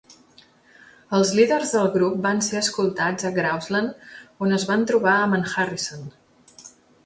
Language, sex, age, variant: Catalan, female, 40-49, Central